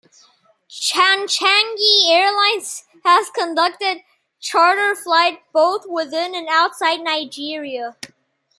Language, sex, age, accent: English, male, under 19, United States English